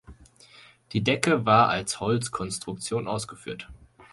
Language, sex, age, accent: German, male, 19-29, Deutschland Deutsch